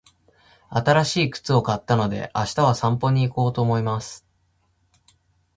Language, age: Japanese, 19-29